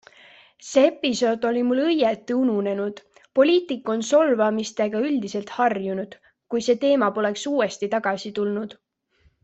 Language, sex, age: Estonian, female, 19-29